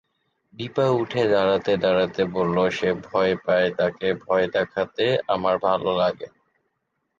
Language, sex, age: Bengali, male, 19-29